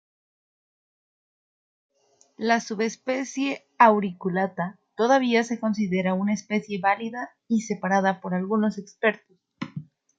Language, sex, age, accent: Spanish, female, 19-29, México